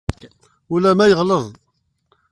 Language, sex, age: Kabyle, male, 30-39